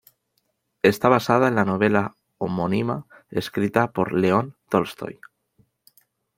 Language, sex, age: Spanish, male, 19-29